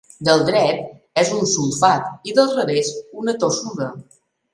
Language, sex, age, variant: Catalan, female, 40-49, Balear